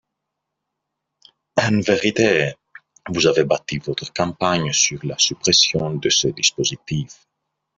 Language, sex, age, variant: French, male, 30-39, Français de métropole